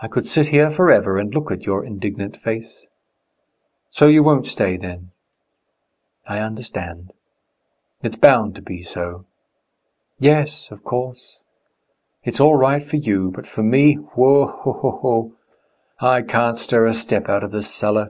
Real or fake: real